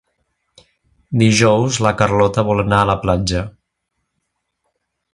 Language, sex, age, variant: Catalan, male, 19-29, Central